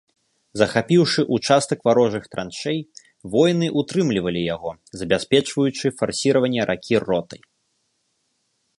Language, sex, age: Belarusian, male, 19-29